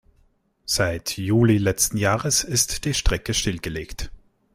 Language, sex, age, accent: German, male, 19-29, Österreichisches Deutsch